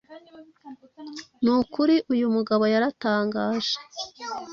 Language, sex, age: Kinyarwanda, female, 30-39